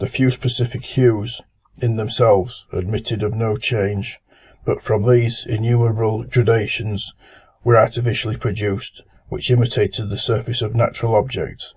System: none